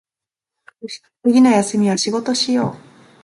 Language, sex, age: Japanese, female, 19-29